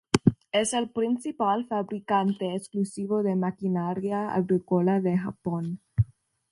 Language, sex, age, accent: Spanish, female, under 19, México